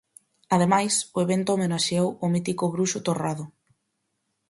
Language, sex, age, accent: Galician, female, 19-29, Normativo (estándar)